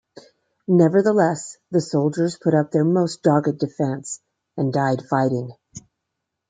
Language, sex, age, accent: English, female, 50-59, United States English